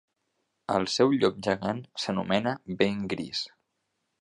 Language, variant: Catalan, Central